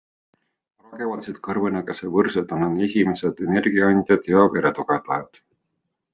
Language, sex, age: Estonian, male, 40-49